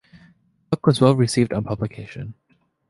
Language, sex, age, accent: English, male, 19-29, Canadian English